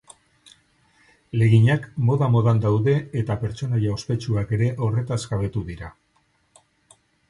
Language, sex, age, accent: Basque, male, 50-59, Mendebalekoa (Araba, Bizkaia, Gipuzkoako mendebaleko herri batzuk)